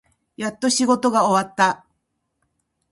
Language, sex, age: Japanese, female, 50-59